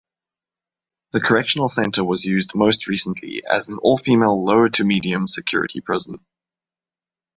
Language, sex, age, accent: English, male, 19-29, Southern African (South Africa, Zimbabwe, Namibia)